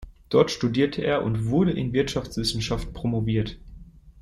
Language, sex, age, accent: German, male, 19-29, Deutschland Deutsch